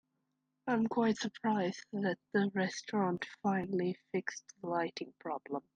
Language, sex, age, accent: English, male, under 19, United States English